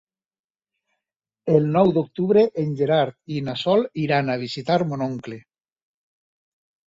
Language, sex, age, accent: Catalan, male, 40-49, valencià